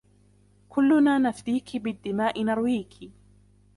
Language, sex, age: Arabic, female, under 19